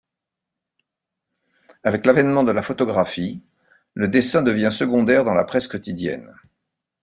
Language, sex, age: French, male, 60-69